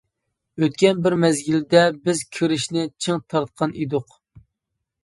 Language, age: Uyghur, 19-29